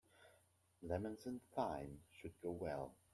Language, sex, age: English, male, 40-49